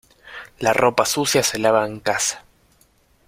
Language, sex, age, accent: Spanish, male, 19-29, Rioplatense: Argentina, Uruguay, este de Bolivia, Paraguay